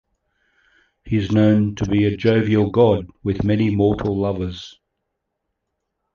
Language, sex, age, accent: English, male, 60-69, Australian English